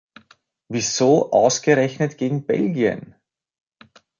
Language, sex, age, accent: German, male, 30-39, Österreichisches Deutsch